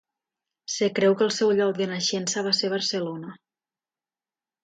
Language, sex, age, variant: Catalan, female, 19-29, Nord-Occidental